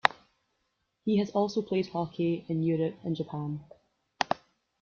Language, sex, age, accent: English, female, 19-29, Scottish English